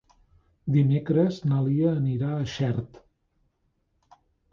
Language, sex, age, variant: Catalan, male, 40-49, Nord-Occidental